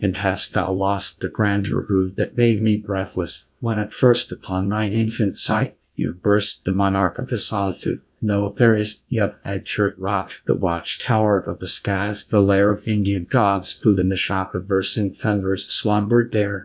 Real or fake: fake